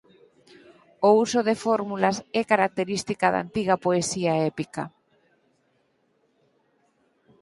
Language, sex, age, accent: Galician, female, 50-59, Normativo (estándar)